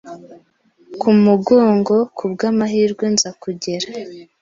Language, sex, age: Kinyarwanda, female, 19-29